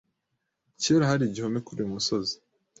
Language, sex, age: Kinyarwanda, male, 19-29